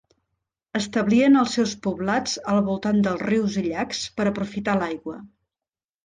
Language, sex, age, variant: Catalan, female, 40-49, Central